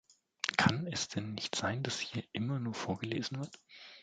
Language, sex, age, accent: German, male, 40-49, Deutschland Deutsch